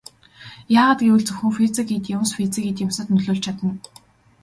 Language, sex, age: Mongolian, female, 19-29